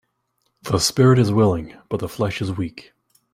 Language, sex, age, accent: English, male, 19-29, United States English